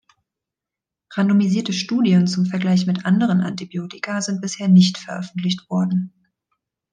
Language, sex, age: German, female, 30-39